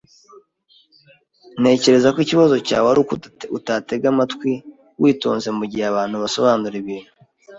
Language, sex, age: Kinyarwanda, male, 19-29